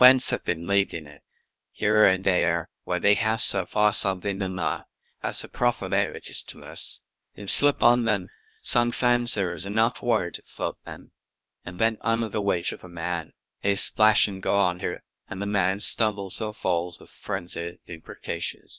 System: TTS, VITS